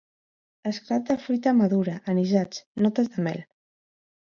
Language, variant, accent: Catalan, Central, central